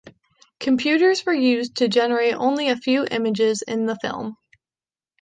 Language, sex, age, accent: English, female, 19-29, United States English